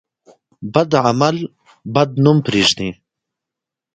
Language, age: Pashto, 19-29